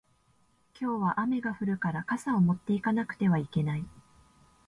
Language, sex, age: Japanese, female, 19-29